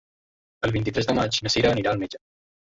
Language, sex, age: Catalan, male, under 19